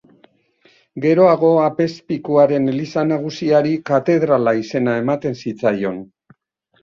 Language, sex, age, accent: Basque, male, 60-69, Mendebalekoa (Araba, Bizkaia, Gipuzkoako mendebaleko herri batzuk)